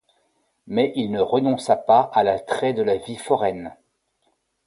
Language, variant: French, Français de métropole